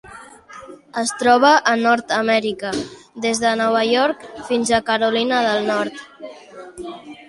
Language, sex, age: Catalan, male, under 19